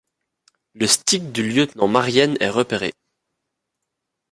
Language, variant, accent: French, Français d'Europe, Français de Belgique